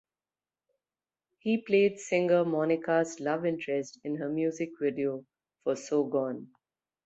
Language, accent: English, India and South Asia (India, Pakistan, Sri Lanka)